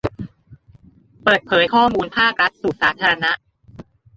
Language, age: Thai, 19-29